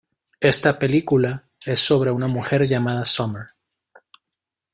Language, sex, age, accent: Spanish, male, 30-39, Caribe: Cuba, Venezuela, Puerto Rico, República Dominicana, Panamá, Colombia caribeña, México caribeño, Costa del golfo de México